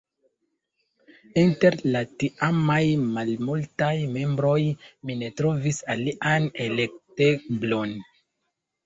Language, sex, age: Esperanto, male, 19-29